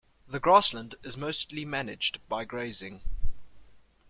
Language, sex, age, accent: English, male, 19-29, Southern African (South Africa, Zimbabwe, Namibia)